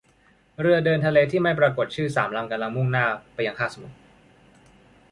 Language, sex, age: Thai, male, 19-29